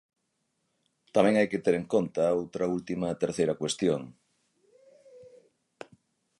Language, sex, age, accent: Galician, male, 40-49, Normativo (estándar)